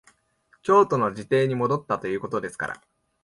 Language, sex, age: Japanese, male, 19-29